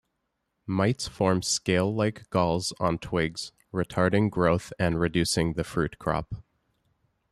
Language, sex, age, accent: English, male, 19-29, Canadian English